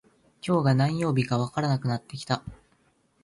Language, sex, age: Japanese, male, 19-29